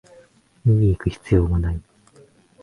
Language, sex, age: Japanese, male, 19-29